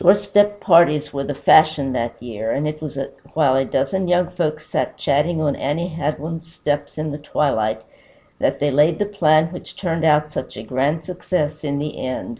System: none